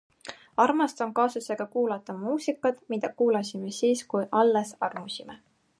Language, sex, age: Estonian, female, 19-29